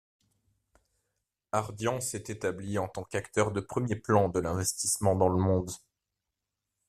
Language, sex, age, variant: French, male, 30-39, Français de métropole